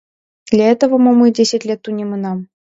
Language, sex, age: Mari, female, 19-29